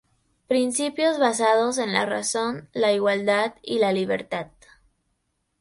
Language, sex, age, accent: Spanish, female, 19-29, México